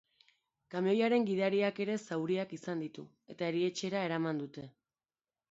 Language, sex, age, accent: Basque, male, 40-49, Erdialdekoa edo Nafarra (Gipuzkoa, Nafarroa)